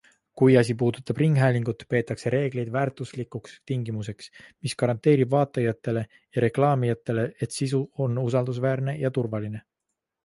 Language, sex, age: Estonian, male, 19-29